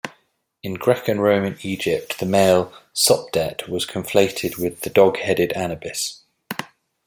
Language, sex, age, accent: English, male, 40-49, England English